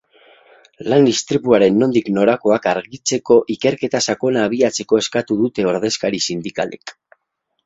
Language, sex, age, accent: Basque, male, 40-49, Mendebalekoa (Araba, Bizkaia, Gipuzkoako mendebaleko herri batzuk)